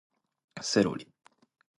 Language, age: Japanese, 19-29